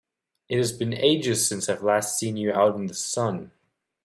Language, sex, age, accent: English, male, 19-29, United States English